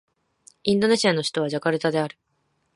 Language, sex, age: Japanese, female, 19-29